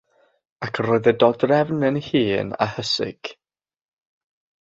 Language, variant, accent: Welsh, South-Eastern Welsh, Y Deyrnas Unedig Cymraeg